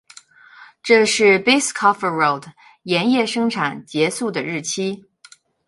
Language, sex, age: Chinese, female, 40-49